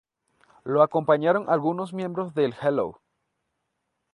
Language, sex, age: Spanish, male, 19-29